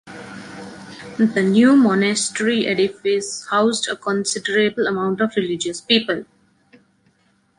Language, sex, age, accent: English, female, 19-29, India and South Asia (India, Pakistan, Sri Lanka)